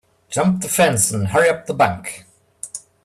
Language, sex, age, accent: English, male, 40-49, Southern African (South Africa, Zimbabwe, Namibia)